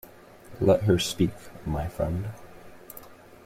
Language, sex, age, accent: English, male, 19-29, United States English